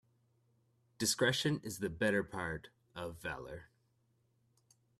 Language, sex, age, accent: English, male, 19-29, United States English